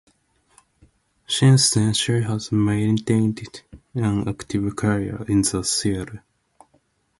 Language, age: English, 19-29